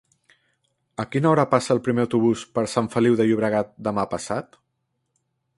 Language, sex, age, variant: Catalan, male, 30-39, Central